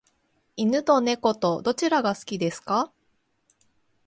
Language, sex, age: Japanese, female, 30-39